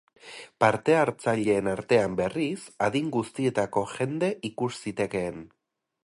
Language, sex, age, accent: Basque, male, 30-39, Erdialdekoa edo Nafarra (Gipuzkoa, Nafarroa)